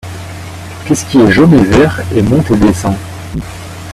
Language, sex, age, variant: French, male, 30-39, Français de métropole